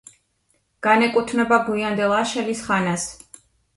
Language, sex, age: Georgian, female, 19-29